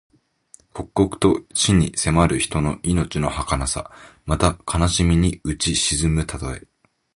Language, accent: Japanese, 日本人